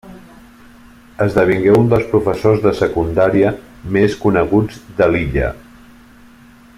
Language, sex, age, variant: Catalan, male, 40-49, Central